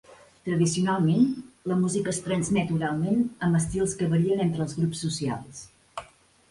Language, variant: Catalan, Central